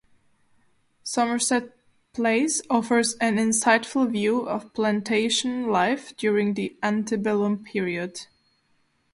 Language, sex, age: English, female, 19-29